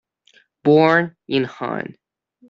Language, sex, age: English, male, under 19